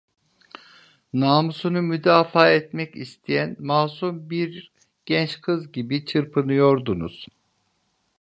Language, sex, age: Turkish, male, 50-59